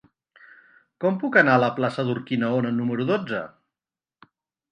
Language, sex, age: Catalan, male, 50-59